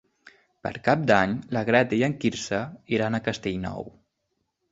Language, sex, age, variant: Catalan, male, under 19, Nord-Occidental